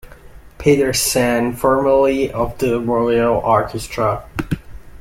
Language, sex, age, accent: English, male, 19-29, United States English